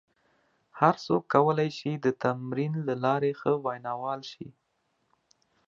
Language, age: Pashto, 30-39